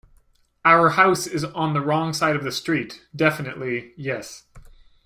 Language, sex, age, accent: English, male, 19-29, Canadian English